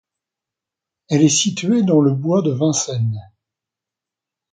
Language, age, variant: French, 60-69, Français de métropole